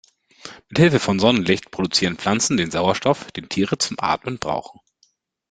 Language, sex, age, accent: German, male, 30-39, Deutschland Deutsch